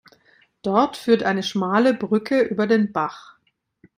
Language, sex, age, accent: German, female, 40-49, Deutschland Deutsch